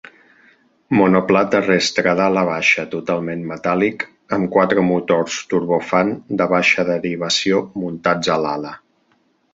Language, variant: Catalan, Central